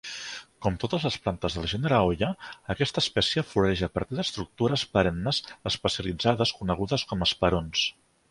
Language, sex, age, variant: Catalan, male, 40-49, Central